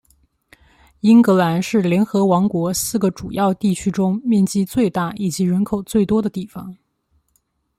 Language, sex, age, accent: Chinese, female, 19-29, 出生地：江西省